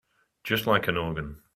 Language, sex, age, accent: English, male, 19-29, England English